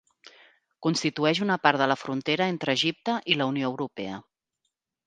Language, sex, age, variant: Catalan, female, 40-49, Central